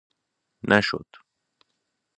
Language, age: Persian, 30-39